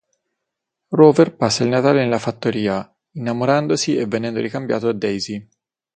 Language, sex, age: Italian, male, 30-39